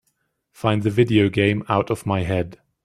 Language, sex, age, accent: English, male, 19-29, England English